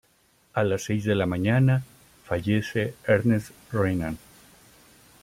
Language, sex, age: Spanish, male, 50-59